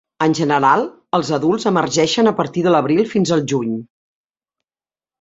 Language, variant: Catalan, Central